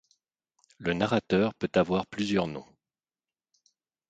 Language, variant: French, Français de métropole